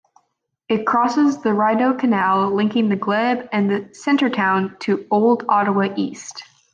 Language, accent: English, United States English